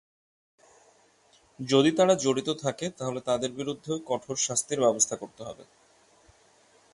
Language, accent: Bengali, প্রমিত